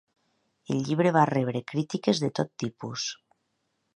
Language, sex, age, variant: Catalan, female, 40-49, Nord-Occidental